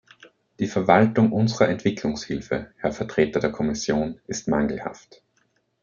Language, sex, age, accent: German, male, 30-39, Österreichisches Deutsch